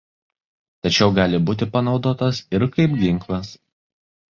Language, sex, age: Lithuanian, male, 19-29